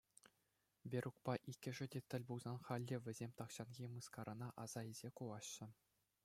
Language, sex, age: Chuvash, male, under 19